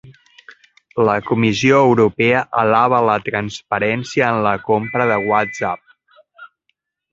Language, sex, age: Catalan, male, 40-49